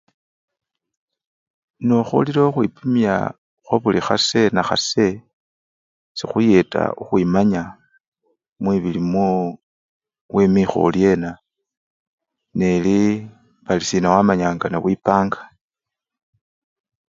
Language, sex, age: Luyia, male, 40-49